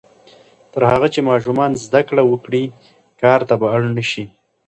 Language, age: Pashto, 19-29